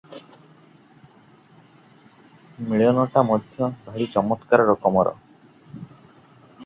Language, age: Odia, 19-29